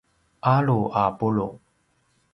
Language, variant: Paiwan, pinayuanan a kinaikacedasan (東排灣語)